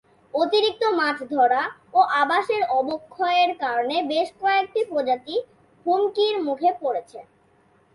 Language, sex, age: Bengali, female, under 19